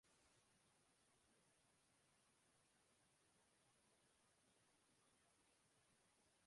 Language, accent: Spanish, España: Centro-Sur peninsular (Madrid, Toledo, Castilla-La Mancha)